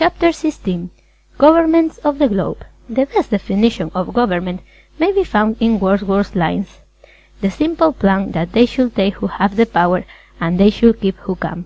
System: none